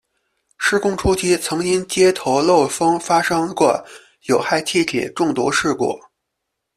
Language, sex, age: Chinese, male, 30-39